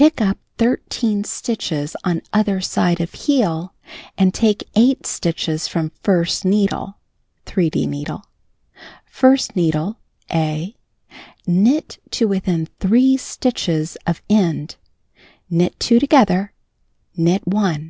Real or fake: real